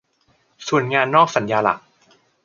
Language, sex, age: Thai, male, 40-49